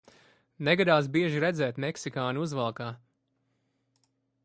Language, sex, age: Latvian, male, 30-39